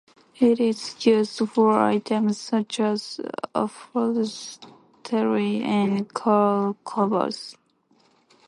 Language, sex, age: English, female, 19-29